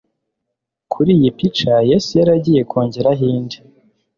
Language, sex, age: Kinyarwanda, male, 19-29